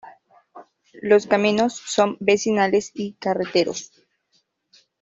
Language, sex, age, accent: Spanish, female, 19-29, Andino-Pacífico: Colombia, Perú, Ecuador, oeste de Bolivia y Venezuela andina